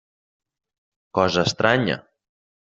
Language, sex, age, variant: Catalan, male, 19-29, Nord-Occidental